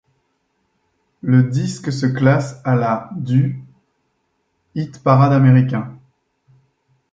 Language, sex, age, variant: French, male, 30-39, Français de métropole